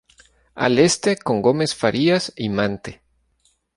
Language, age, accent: Spanish, 30-39, México